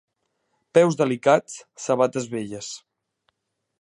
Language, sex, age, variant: Catalan, male, under 19, Central